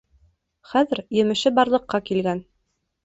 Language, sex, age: Bashkir, female, 19-29